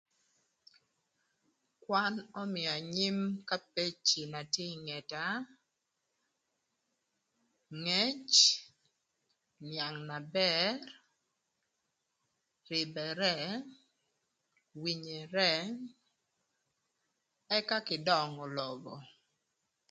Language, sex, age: Thur, female, 30-39